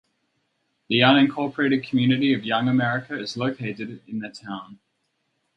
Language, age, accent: English, 30-39, Australian English